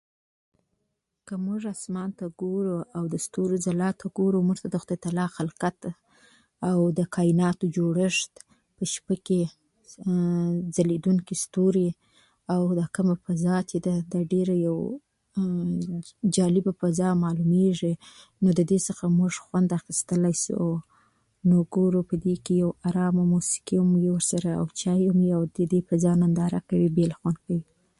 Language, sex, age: Pashto, female, 19-29